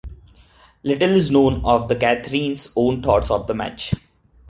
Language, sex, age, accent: English, male, 19-29, India and South Asia (India, Pakistan, Sri Lanka)